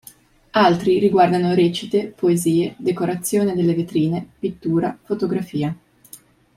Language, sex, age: Italian, female, 19-29